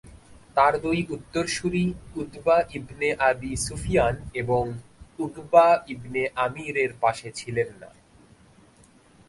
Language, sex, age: Bengali, male, 19-29